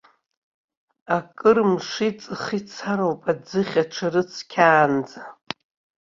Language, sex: Abkhazian, female